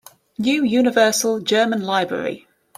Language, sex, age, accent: English, female, 30-39, England English